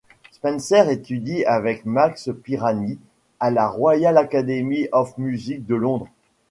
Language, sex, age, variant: French, male, 40-49, Français de métropole